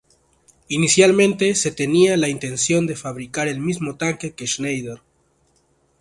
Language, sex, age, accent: Spanish, male, 19-29, Andino-Pacífico: Colombia, Perú, Ecuador, oeste de Bolivia y Venezuela andina